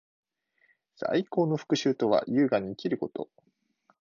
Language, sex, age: Japanese, male, 19-29